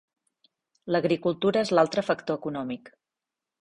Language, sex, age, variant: Catalan, female, 40-49, Central